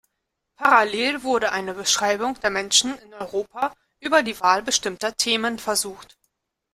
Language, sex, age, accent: German, female, 19-29, Deutschland Deutsch